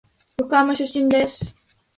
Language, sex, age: Japanese, female, 19-29